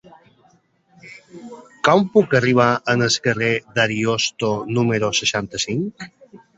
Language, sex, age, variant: Catalan, male, 40-49, Balear